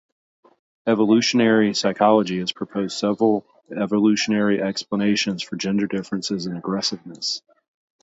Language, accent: English, United States English